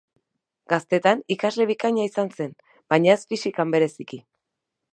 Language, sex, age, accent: Basque, female, 30-39, Erdialdekoa edo Nafarra (Gipuzkoa, Nafarroa)